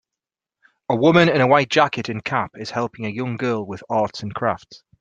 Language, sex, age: English, male, 40-49